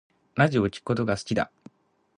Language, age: Japanese, 30-39